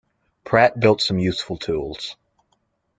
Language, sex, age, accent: English, male, 19-29, United States English